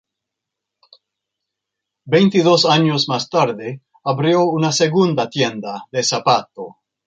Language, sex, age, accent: Spanish, male, 50-59, América central